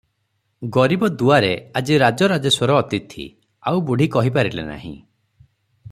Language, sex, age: Odia, male, 30-39